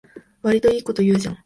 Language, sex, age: Japanese, female, 19-29